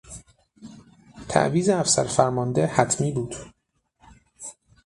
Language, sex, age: Persian, male, 30-39